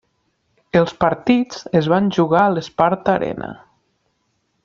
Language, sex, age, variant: Catalan, male, 19-29, Nord-Occidental